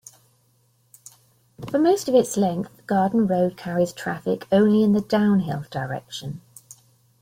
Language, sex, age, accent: English, female, 50-59, England English